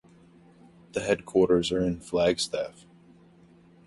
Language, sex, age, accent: English, male, 19-29, United States English